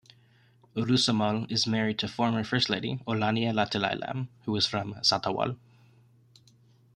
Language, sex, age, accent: English, male, 19-29, United States English